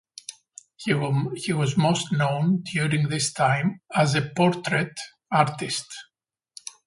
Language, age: English, 40-49